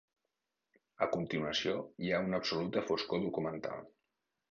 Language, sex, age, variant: Catalan, male, 40-49, Central